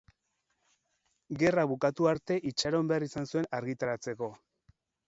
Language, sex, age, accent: Basque, male, 40-49, Erdialdekoa edo Nafarra (Gipuzkoa, Nafarroa)